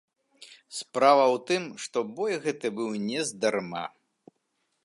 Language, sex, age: Belarusian, male, 40-49